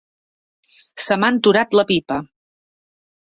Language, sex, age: Catalan, female, 40-49